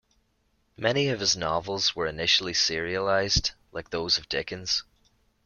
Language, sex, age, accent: English, male, 30-39, Irish English